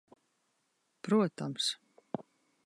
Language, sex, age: Latvian, female, 30-39